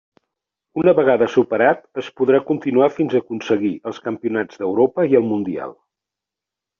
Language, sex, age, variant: Catalan, male, 50-59, Central